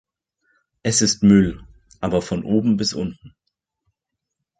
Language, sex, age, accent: German, male, 19-29, Deutschland Deutsch